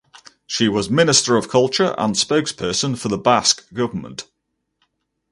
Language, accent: English, England English